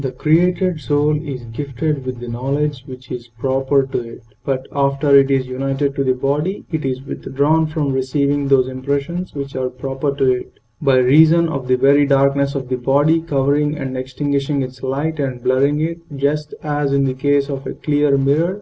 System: none